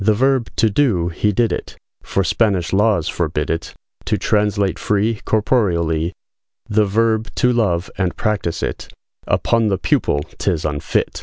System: none